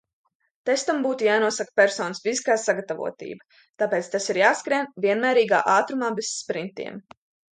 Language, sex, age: Latvian, female, under 19